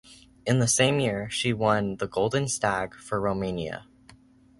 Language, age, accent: English, under 19, United States English